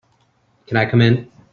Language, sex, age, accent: English, male, 40-49, United States English